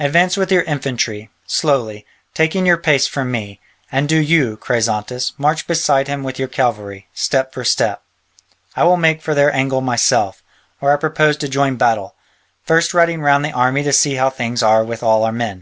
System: none